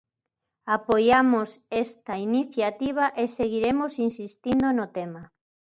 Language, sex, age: Galician, female, 50-59